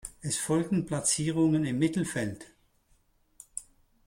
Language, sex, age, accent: German, male, 70-79, Schweizerdeutsch